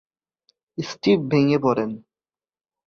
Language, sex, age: Bengali, male, under 19